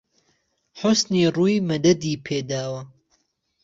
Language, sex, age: Central Kurdish, male, 19-29